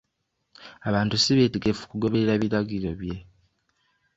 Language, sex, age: Ganda, male, 19-29